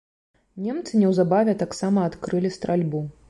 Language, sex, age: Belarusian, female, 30-39